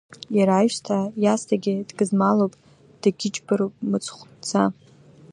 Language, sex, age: Abkhazian, female, under 19